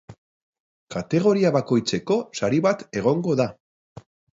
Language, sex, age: Basque, male, 40-49